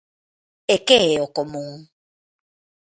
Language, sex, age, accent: Galician, female, 40-49, Normativo (estándar)